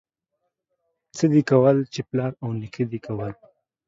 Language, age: Pashto, 19-29